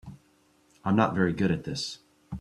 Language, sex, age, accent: English, male, 40-49, United States English